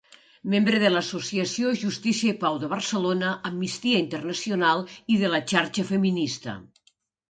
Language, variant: Catalan, Nord-Occidental